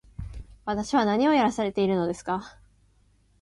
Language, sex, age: Japanese, female, 19-29